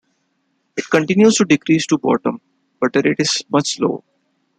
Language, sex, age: English, male, 19-29